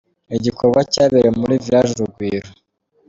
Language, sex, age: Kinyarwanda, male, 30-39